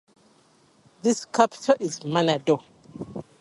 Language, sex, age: English, female, 19-29